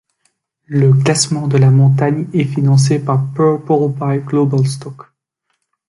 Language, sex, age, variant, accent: French, male, 19-29, Français d'Europe, Français de Belgique